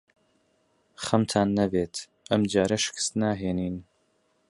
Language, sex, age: Central Kurdish, male, 19-29